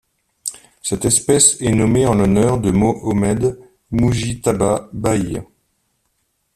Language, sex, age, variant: French, male, 50-59, Français de métropole